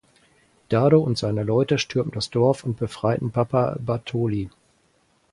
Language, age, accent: German, 60-69, Deutschland Deutsch